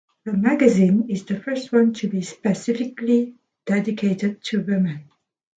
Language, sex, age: English, female, 50-59